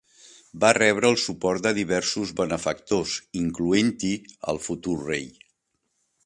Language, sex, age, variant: Catalan, male, 60-69, Central